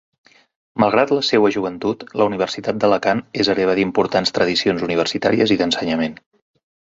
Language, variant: Catalan, Central